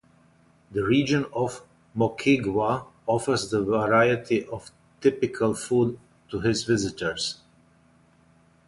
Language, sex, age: English, male, 50-59